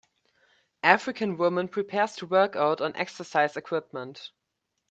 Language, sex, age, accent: English, male, 19-29, United States English